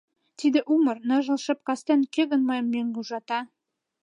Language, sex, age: Mari, female, 19-29